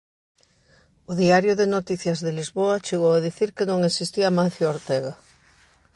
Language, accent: Galician, Normativo (estándar)